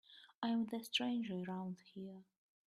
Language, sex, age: English, female, 19-29